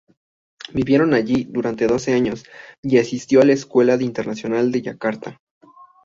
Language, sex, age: Spanish, male, 19-29